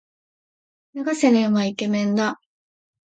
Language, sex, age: Japanese, female, 19-29